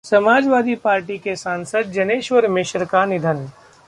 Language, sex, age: Hindi, male, 30-39